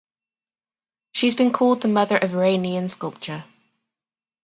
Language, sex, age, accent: English, female, 30-39, England English